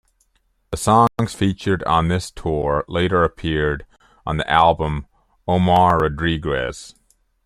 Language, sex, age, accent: English, male, 30-39, Canadian English